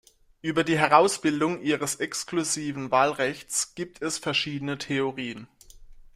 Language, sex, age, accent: German, male, 19-29, Deutschland Deutsch